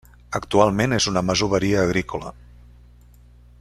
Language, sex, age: Catalan, male, 60-69